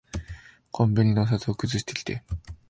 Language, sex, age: Japanese, male, 19-29